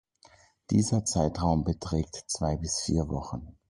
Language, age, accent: German, 40-49, Deutschland Deutsch